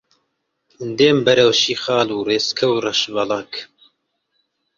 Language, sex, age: Central Kurdish, male, under 19